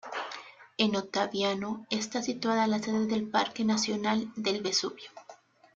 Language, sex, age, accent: Spanish, female, 19-29, México